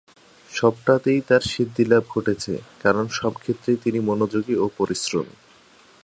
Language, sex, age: Bengali, male, 19-29